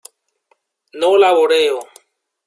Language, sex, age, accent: Spanish, male, 19-29, Caribe: Cuba, Venezuela, Puerto Rico, República Dominicana, Panamá, Colombia caribeña, México caribeño, Costa del golfo de México